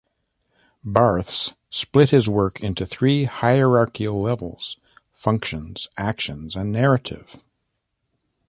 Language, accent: English, Canadian English